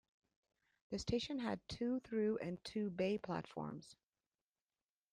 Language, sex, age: English, female, 40-49